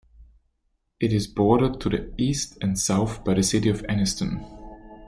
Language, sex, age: English, male, 30-39